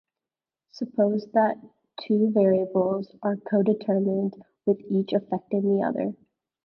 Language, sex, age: English, female, 19-29